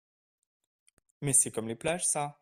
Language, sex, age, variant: French, male, 19-29, Français de métropole